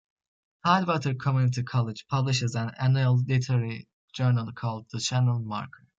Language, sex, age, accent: English, male, under 19, United States English